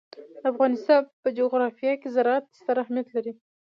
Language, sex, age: Pashto, female, under 19